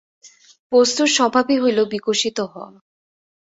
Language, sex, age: Bengali, female, 19-29